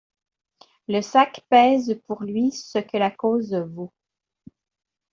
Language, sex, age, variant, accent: French, female, 40-49, Français d'Amérique du Nord, Français du Canada